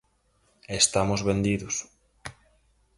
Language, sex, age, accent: Galician, female, 19-29, Atlántico (seseo e gheada)